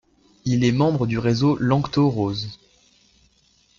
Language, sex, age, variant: French, male, under 19, Français de métropole